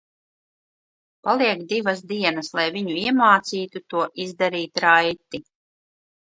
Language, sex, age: Latvian, female, 40-49